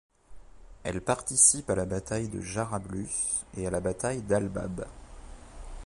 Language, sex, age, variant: French, male, 40-49, Français de métropole